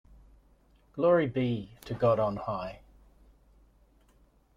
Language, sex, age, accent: English, male, 40-49, Australian English